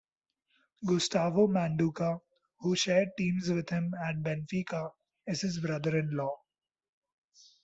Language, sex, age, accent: English, male, 19-29, India and South Asia (India, Pakistan, Sri Lanka)